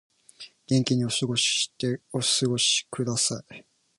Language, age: Japanese, 19-29